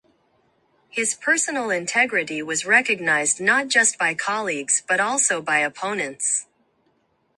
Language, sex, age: English, female, 19-29